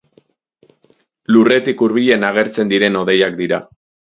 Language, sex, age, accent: Basque, male, 19-29, Mendebalekoa (Araba, Bizkaia, Gipuzkoako mendebaleko herri batzuk)